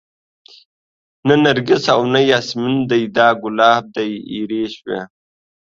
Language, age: Pashto, under 19